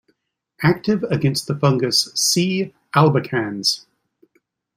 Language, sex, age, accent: English, male, 60-69, United States English